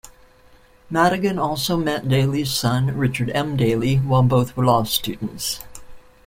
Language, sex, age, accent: English, female, 60-69, United States English